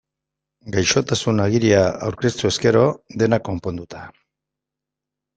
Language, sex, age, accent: Basque, male, 50-59, Mendebalekoa (Araba, Bizkaia, Gipuzkoako mendebaleko herri batzuk)